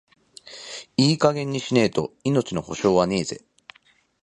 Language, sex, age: Japanese, female, 19-29